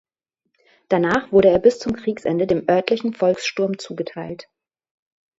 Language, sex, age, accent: German, female, 30-39, Hochdeutsch